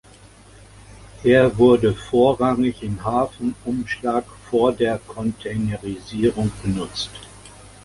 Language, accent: German, Deutschland Deutsch